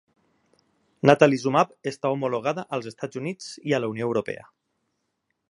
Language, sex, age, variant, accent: Catalan, male, 30-39, Valencià meridional, valencià